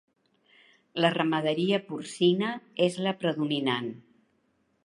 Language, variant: Catalan, Central